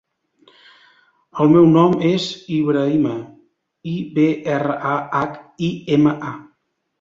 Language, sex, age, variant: Catalan, male, 30-39, Central